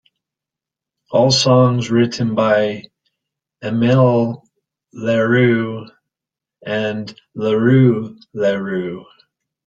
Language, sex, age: English, male, 30-39